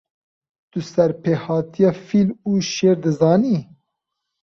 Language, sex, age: Kurdish, male, 19-29